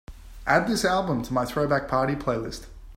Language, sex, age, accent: English, male, 19-29, Australian English